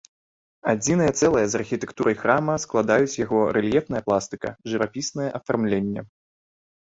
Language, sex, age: Belarusian, male, 19-29